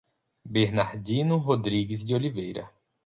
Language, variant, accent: Portuguese, Portuguese (Brasil), Paulista